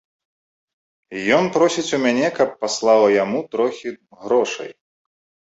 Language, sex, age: Belarusian, male, 30-39